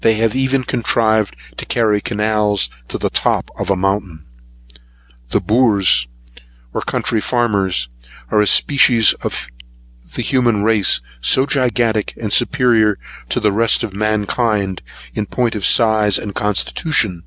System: none